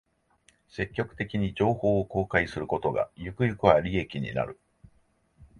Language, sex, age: Japanese, male, 50-59